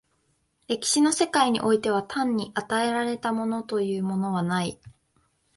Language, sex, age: Japanese, female, 19-29